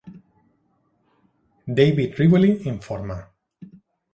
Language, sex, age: Catalan, male, 40-49